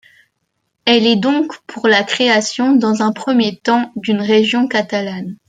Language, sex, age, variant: French, female, under 19, Français de métropole